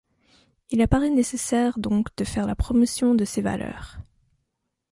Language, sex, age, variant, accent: French, female, 19-29, Français d'Europe, Français de Suisse